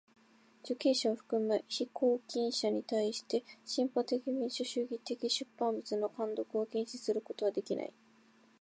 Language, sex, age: Japanese, female, 19-29